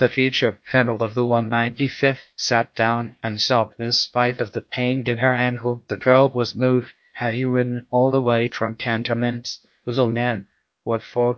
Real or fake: fake